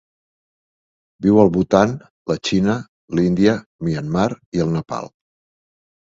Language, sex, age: Catalan, male, 50-59